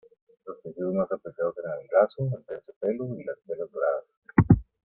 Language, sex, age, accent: Spanish, male, 50-59, América central